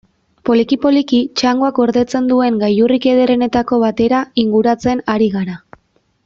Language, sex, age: Basque, female, 19-29